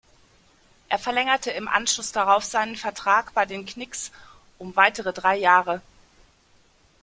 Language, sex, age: German, female, 40-49